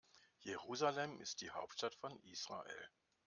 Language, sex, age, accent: German, male, 60-69, Deutschland Deutsch